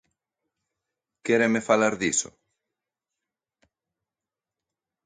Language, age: Galician, 40-49